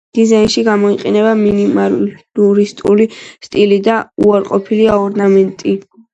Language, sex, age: Georgian, female, 19-29